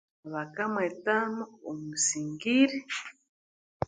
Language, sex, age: Konzo, female, 30-39